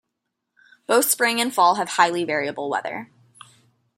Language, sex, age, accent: English, female, 19-29, United States English